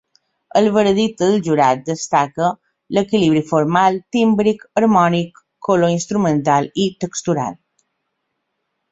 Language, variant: Catalan, Balear